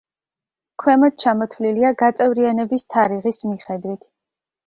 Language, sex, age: Georgian, female, 19-29